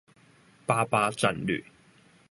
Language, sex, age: Chinese, male, 19-29